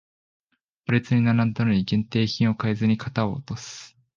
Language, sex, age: Japanese, male, 19-29